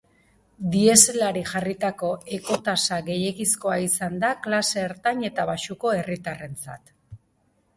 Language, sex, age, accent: Basque, female, 40-49, Mendebalekoa (Araba, Bizkaia, Gipuzkoako mendebaleko herri batzuk)